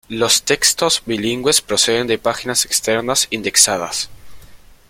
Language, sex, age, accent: Spanish, male, under 19, Rioplatense: Argentina, Uruguay, este de Bolivia, Paraguay